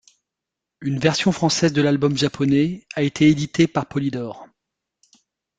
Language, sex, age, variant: French, male, 50-59, Français de métropole